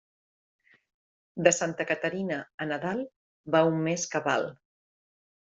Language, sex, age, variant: Catalan, female, 40-49, Central